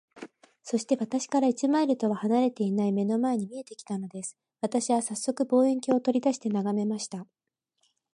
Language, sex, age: Japanese, female, 40-49